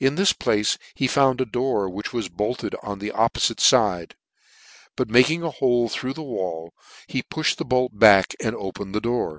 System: none